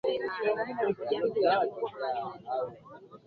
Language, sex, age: Swahili, female, 19-29